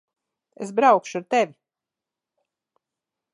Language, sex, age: Latvian, female, 40-49